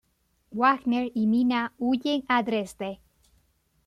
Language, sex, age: Spanish, female, 30-39